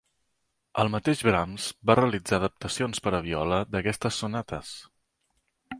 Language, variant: Catalan, Central